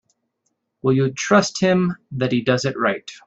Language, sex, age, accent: English, male, 19-29, United States English